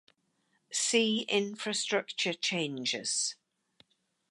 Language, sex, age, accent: English, female, 80-89, England English